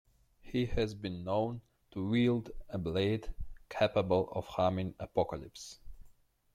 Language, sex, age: English, male, 19-29